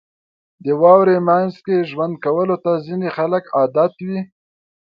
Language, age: Pashto, 19-29